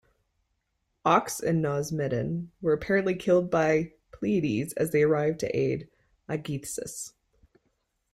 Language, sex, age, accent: English, female, 30-39, United States English